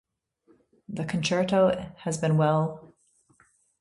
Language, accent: English, United States English